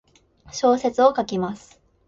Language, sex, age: Japanese, female, 19-29